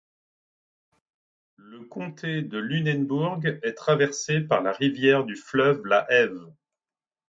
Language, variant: French, Français de métropole